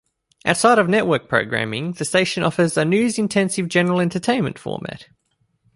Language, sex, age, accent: English, male, 19-29, Australian English